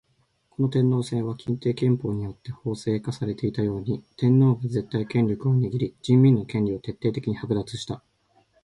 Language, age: Japanese, 19-29